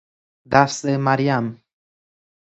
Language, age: Persian, 19-29